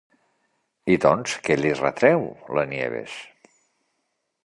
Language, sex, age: Catalan, male, 50-59